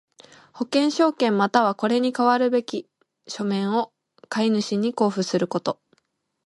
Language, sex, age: Japanese, female, 19-29